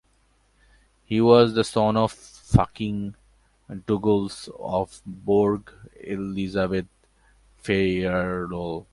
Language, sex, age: English, male, 19-29